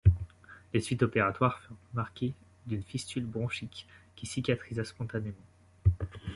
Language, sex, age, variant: French, male, 19-29, Français de métropole